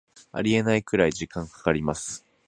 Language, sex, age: Japanese, male, 19-29